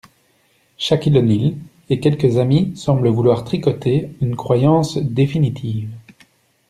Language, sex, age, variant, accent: French, male, 30-39, Français d'Europe, Français de Belgique